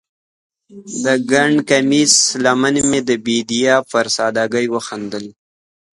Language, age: Pashto, 19-29